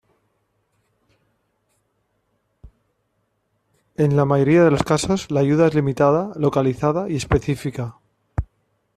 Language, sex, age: Spanish, male, 50-59